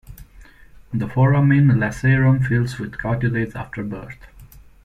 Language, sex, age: English, male, 19-29